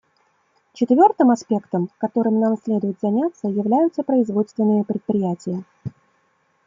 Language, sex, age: Russian, female, 30-39